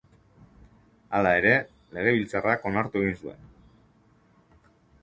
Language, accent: Basque, Mendebalekoa (Araba, Bizkaia, Gipuzkoako mendebaleko herri batzuk)